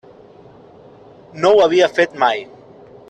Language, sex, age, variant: Catalan, male, 30-39, Central